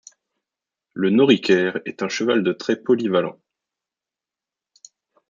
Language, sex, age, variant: French, male, 30-39, Français de métropole